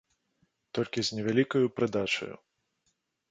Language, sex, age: Belarusian, male, 40-49